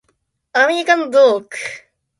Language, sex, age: Japanese, female, 19-29